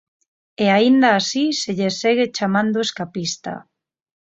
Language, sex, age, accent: Galician, female, 30-39, Normativo (estándar)